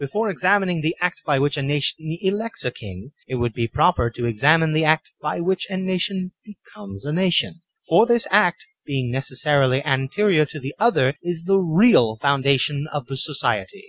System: none